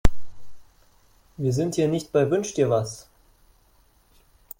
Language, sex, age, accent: German, male, 19-29, Deutschland Deutsch